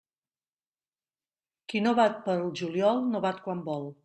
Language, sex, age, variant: Catalan, female, 40-49, Central